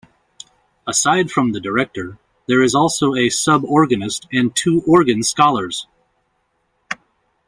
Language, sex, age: English, male, 40-49